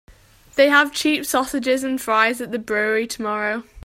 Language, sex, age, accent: English, female, under 19, England English